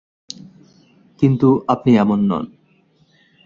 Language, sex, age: Bengali, male, 19-29